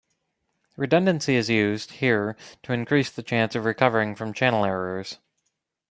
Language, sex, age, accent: English, male, 19-29, United States English